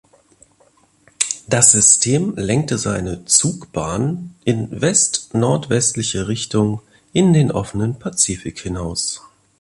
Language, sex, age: German, male, 40-49